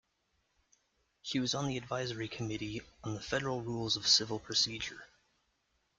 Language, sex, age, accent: English, male, 19-29, United States English